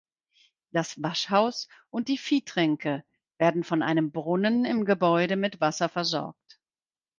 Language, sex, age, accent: German, female, 50-59, Deutschland Deutsch